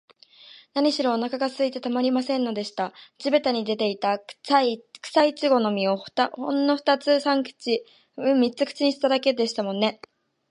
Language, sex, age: Japanese, female, under 19